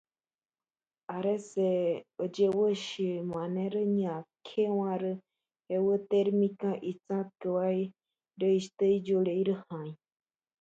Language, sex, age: Spanish, female, 19-29